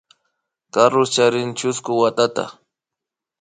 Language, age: Imbabura Highland Quichua, 30-39